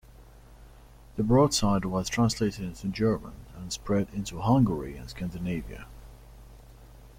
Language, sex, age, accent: English, male, 30-39, England English